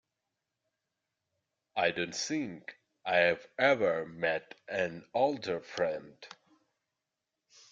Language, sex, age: English, male, 19-29